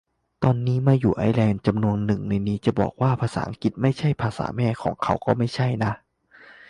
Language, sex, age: Thai, male, 19-29